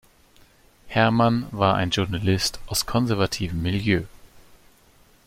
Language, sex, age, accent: German, male, 30-39, Deutschland Deutsch